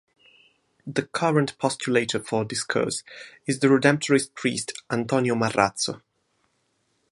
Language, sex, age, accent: English, male, 19-29, England English